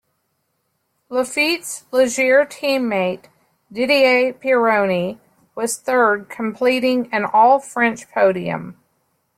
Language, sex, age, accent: English, female, 50-59, United States English